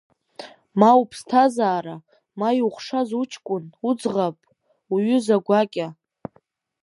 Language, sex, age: Abkhazian, female, under 19